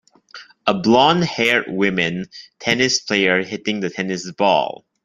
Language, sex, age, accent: English, male, 19-29, Malaysian English